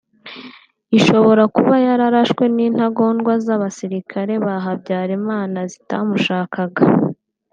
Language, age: Kinyarwanda, 19-29